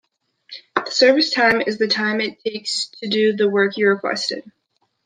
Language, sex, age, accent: English, male, 19-29, United States English